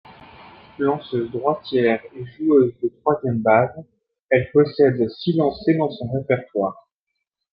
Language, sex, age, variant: French, male, 30-39, Français de métropole